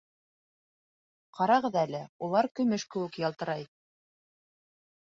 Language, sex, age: Bashkir, female, 30-39